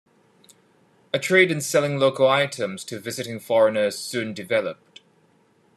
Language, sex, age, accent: English, male, 30-39, Hong Kong English